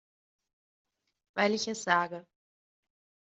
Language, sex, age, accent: German, female, 30-39, Deutschland Deutsch